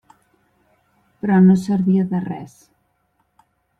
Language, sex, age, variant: Catalan, female, 50-59, Central